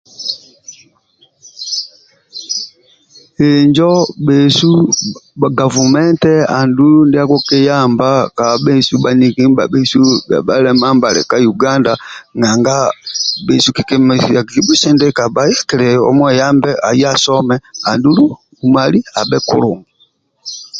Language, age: Amba (Uganda), 50-59